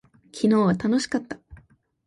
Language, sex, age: Japanese, female, 19-29